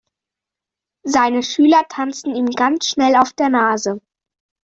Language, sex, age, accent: German, male, 30-39, Deutschland Deutsch